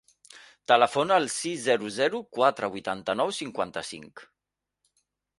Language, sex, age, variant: Catalan, male, 40-49, Central